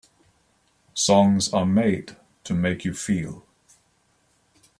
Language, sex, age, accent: English, male, 19-29, England English